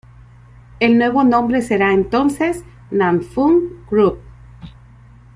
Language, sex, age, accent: Spanish, female, 50-59, México